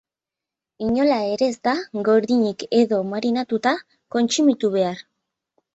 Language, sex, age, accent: Basque, female, 19-29, Nafar-lapurtarra edo Zuberotarra (Lapurdi, Nafarroa Beherea, Zuberoa)